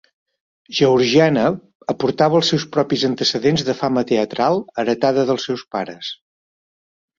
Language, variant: Catalan, Central